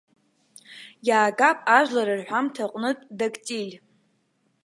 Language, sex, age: Abkhazian, female, 19-29